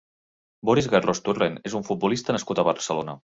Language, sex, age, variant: Catalan, male, 30-39, Central